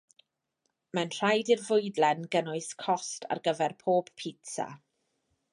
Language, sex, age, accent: Welsh, female, 30-39, Y Deyrnas Unedig Cymraeg